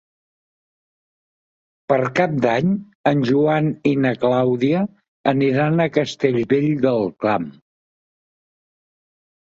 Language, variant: Catalan, Central